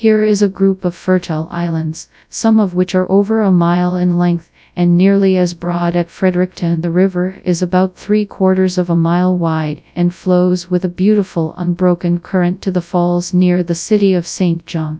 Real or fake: fake